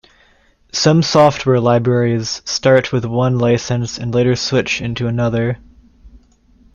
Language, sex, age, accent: English, male, 19-29, Canadian English